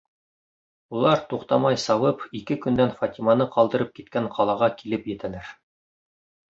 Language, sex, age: Bashkir, female, 30-39